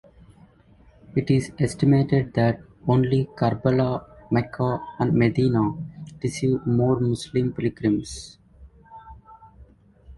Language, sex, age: English, male, 19-29